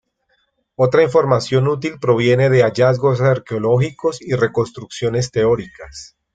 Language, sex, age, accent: Spanish, male, 30-39, Andino-Pacífico: Colombia, Perú, Ecuador, oeste de Bolivia y Venezuela andina